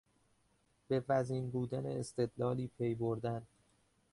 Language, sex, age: Persian, male, 19-29